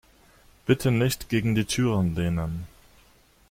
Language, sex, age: German, male, 30-39